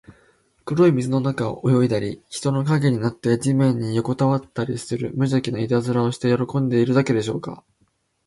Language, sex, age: Japanese, male, 19-29